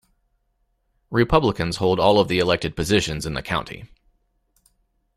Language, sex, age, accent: English, male, 40-49, United States English